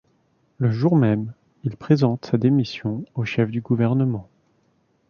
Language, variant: French, Français de métropole